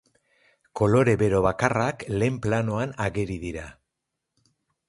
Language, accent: Basque, Erdialdekoa edo Nafarra (Gipuzkoa, Nafarroa)